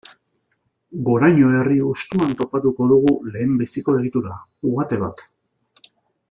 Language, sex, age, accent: Basque, male, 40-49, Mendebalekoa (Araba, Bizkaia, Gipuzkoako mendebaleko herri batzuk)